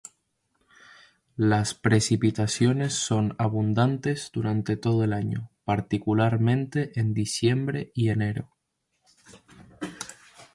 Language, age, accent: Spanish, 19-29, España: Islas Canarias